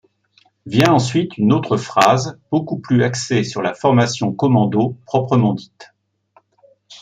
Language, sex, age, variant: French, male, 60-69, Français de métropole